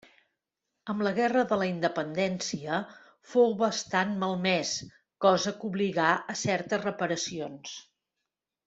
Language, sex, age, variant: Catalan, female, 50-59, Central